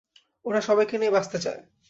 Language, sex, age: Bengali, male, 19-29